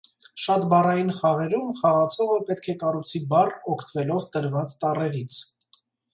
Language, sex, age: Armenian, male, 19-29